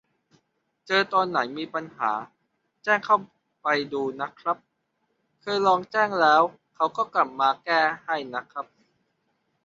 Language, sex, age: Thai, male, 19-29